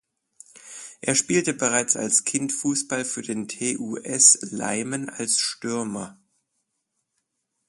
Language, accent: German, Deutschland Deutsch